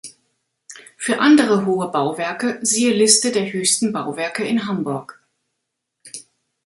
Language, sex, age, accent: German, female, 50-59, Deutschland Deutsch